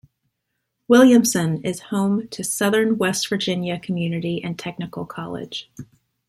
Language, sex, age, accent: English, female, 30-39, United States English